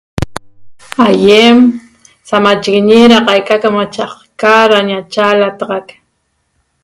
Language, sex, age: Toba, female, 40-49